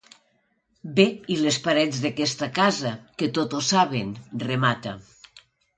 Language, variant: Catalan, Nord-Occidental